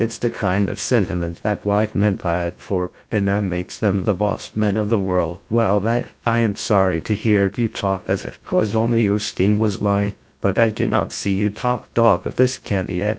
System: TTS, GlowTTS